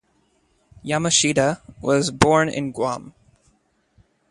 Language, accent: English, United States English